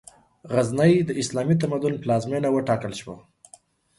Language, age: Pashto, 30-39